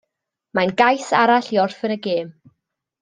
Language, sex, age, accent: Welsh, female, 19-29, Y Deyrnas Unedig Cymraeg